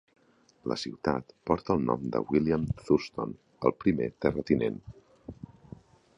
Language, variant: Catalan, Nord-Occidental